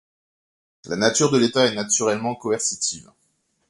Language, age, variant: French, 19-29, Français de métropole